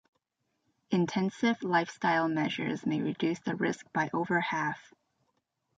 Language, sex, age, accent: English, female, 30-39, United States English